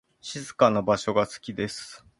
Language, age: Japanese, 19-29